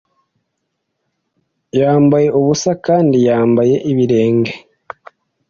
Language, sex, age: Kinyarwanda, male, 19-29